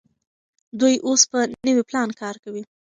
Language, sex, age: Pashto, female, 19-29